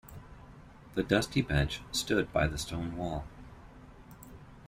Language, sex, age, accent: English, male, 40-49, United States English